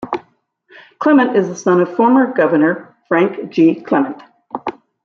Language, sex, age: English, female, 60-69